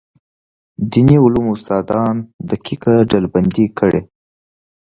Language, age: Pashto, 19-29